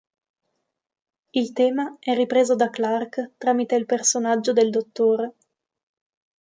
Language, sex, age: Italian, female, 19-29